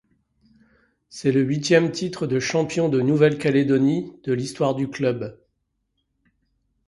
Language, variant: French, Français de métropole